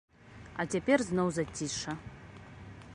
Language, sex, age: Belarusian, female, 30-39